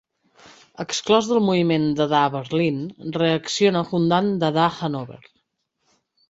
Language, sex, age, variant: Catalan, female, 30-39, Central